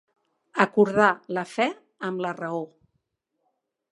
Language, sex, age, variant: Catalan, female, 50-59, Central